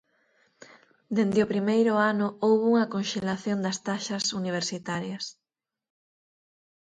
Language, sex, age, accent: Galician, female, 30-39, Normativo (estándar)